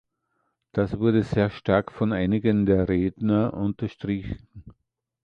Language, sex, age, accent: German, male, 60-69, Österreichisches Deutsch